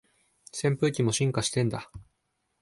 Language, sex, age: Japanese, male, 19-29